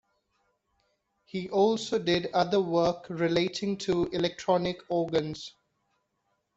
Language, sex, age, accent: English, male, 19-29, India and South Asia (India, Pakistan, Sri Lanka)